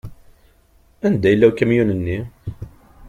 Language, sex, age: Kabyle, male, 40-49